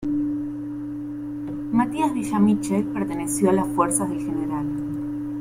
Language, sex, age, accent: Spanish, female, 30-39, Rioplatense: Argentina, Uruguay, este de Bolivia, Paraguay